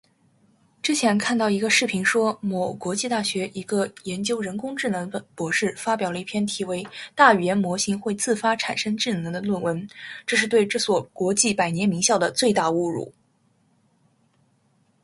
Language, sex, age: Chinese, female, 19-29